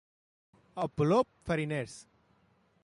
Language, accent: Catalan, aprenent (recent, des d'altres llengües)